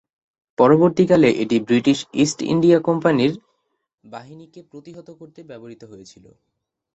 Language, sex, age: Bengali, male, 19-29